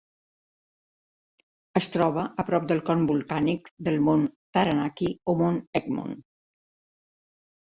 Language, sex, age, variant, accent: Catalan, female, 70-79, Central, central